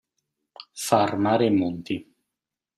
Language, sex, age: Italian, male, 40-49